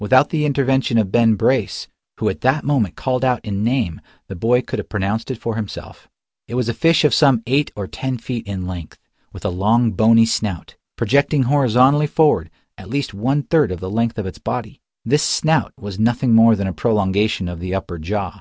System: none